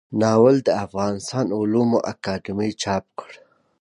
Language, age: Pashto, 30-39